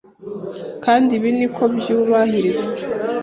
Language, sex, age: Kinyarwanda, female, 19-29